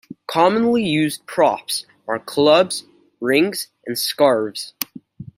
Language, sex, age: English, male, 19-29